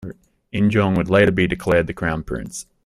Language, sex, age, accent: English, male, 19-29, Australian English